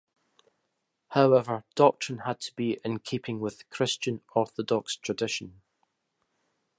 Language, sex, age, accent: English, male, 30-39, Scottish English